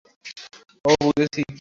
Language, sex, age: Bengali, male, 19-29